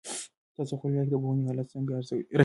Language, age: Pashto, 19-29